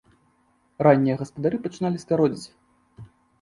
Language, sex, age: Belarusian, male, 19-29